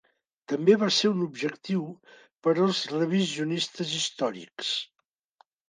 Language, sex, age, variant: Catalan, male, 50-59, Central